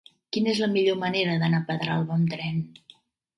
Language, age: Catalan, 60-69